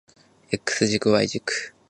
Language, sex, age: Japanese, male, under 19